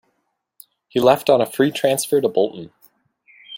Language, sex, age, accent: English, male, 19-29, United States English